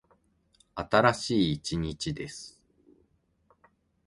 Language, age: Japanese, 40-49